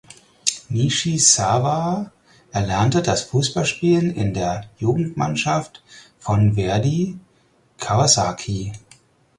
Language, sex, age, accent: German, male, 30-39, Deutschland Deutsch